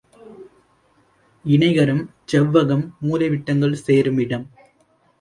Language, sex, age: Tamil, male, 19-29